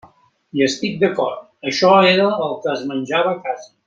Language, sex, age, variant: Catalan, male, 60-69, Central